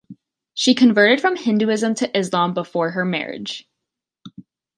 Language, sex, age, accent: English, female, under 19, United States English